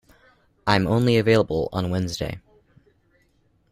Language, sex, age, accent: English, male, under 19, United States English